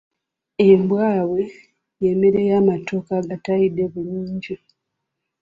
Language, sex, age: Ganda, female, 40-49